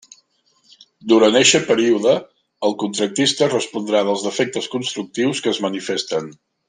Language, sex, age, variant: Catalan, male, 50-59, Central